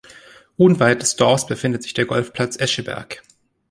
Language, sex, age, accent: German, male, 30-39, Deutschland Deutsch